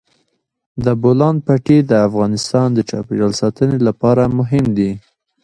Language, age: Pashto, 19-29